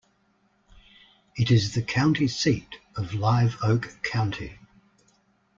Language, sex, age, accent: English, male, 60-69, Australian English